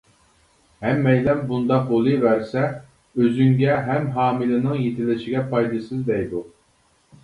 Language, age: Uyghur, 40-49